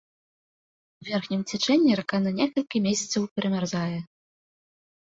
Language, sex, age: Belarusian, female, 19-29